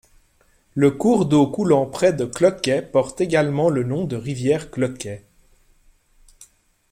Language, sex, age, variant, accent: French, male, 40-49, Français d'Europe, Français de Suisse